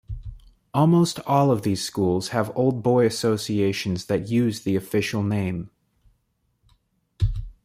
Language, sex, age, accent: English, male, 19-29, United States English